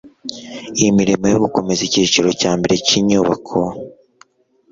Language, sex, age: Kinyarwanda, male, 19-29